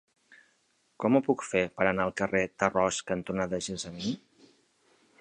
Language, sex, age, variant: Catalan, male, 40-49, Central